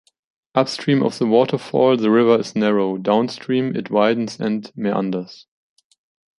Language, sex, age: English, male, 30-39